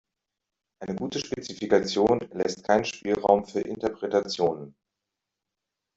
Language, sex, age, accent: German, male, 40-49, Deutschland Deutsch